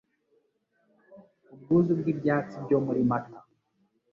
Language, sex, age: Kinyarwanda, male, 19-29